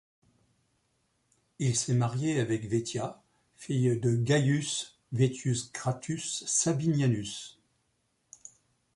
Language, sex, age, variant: French, male, 60-69, Français de métropole